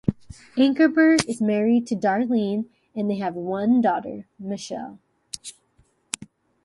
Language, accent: English, United States English